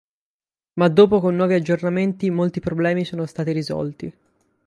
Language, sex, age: Italian, male, 19-29